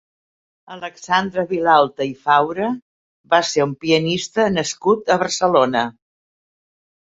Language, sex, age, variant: Catalan, female, 70-79, Central